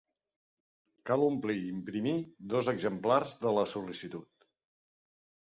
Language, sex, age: Catalan, male, 50-59